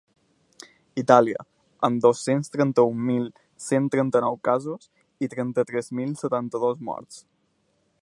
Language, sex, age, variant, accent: Catalan, male, 19-29, Balear, mallorquí